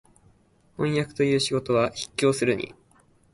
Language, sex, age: Japanese, male, 19-29